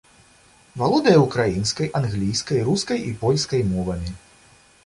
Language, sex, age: Belarusian, male, 30-39